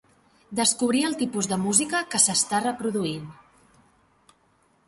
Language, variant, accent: Catalan, Central, central